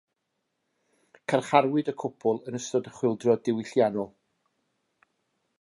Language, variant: Welsh, North-Eastern Welsh